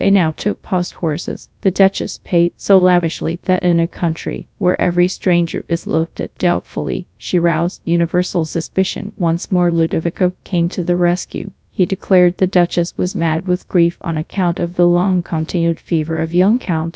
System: TTS, GradTTS